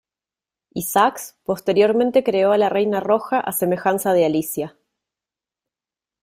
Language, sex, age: Spanish, female, 30-39